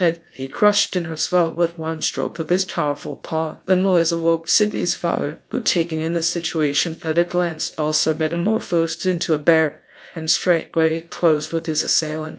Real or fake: fake